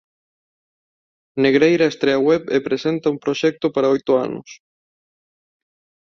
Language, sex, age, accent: Galician, male, 19-29, Neofalante